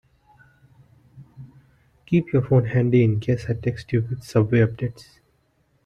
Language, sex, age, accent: English, male, 19-29, India and South Asia (India, Pakistan, Sri Lanka)